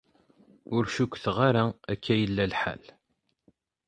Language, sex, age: Kabyle, male, 19-29